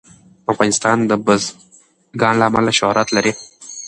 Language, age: Pashto, under 19